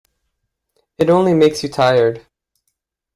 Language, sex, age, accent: English, male, 19-29, Canadian English